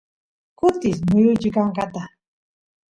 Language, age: Santiago del Estero Quichua, 30-39